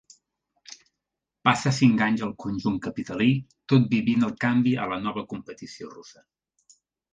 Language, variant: Catalan, Central